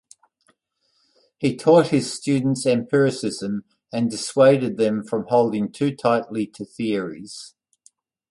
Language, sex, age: English, male, 60-69